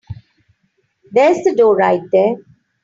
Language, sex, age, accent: English, female, 50-59, India and South Asia (India, Pakistan, Sri Lanka)